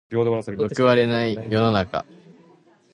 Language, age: Japanese, 19-29